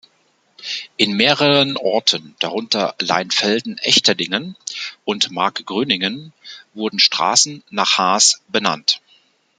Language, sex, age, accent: German, male, 40-49, Deutschland Deutsch